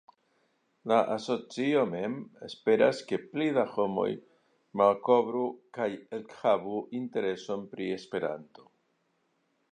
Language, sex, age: Esperanto, male, 60-69